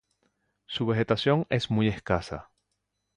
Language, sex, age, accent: Spanish, male, 40-49, Caribe: Cuba, Venezuela, Puerto Rico, República Dominicana, Panamá, Colombia caribeña, México caribeño, Costa del golfo de México